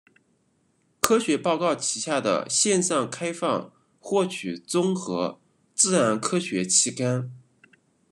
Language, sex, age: Chinese, male, 30-39